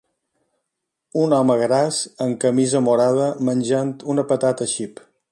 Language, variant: Catalan, Balear